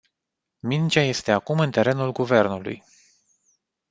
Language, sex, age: Romanian, male, 30-39